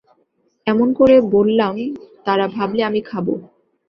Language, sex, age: Bengali, female, 19-29